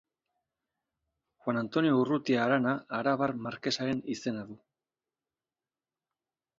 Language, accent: Basque, Erdialdekoa edo Nafarra (Gipuzkoa, Nafarroa)